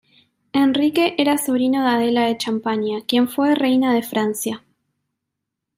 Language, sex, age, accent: Spanish, female, 19-29, Rioplatense: Argentina, Uruguay, este de Bolivia, Paraguay